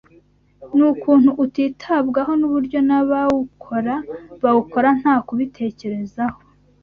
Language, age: Kinyarwanda, 19-29